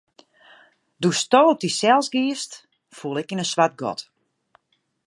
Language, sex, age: Western Frisian, female, 40-49